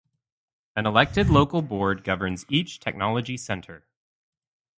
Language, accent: English, United States English